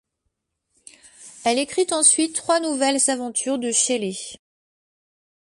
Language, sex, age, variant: French, female, 40-49, Français de métropole